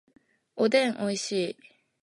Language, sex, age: Japanese, female, 19-29